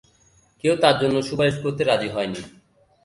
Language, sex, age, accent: Bengali, male, 19-29, Native